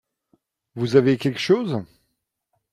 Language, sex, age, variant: French, male, 40-49, Français d'Europe